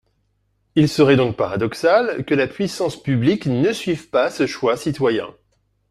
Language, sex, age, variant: French, male, 40-49, Français de métropole